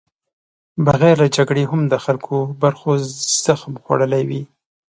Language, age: Pashto, 30-39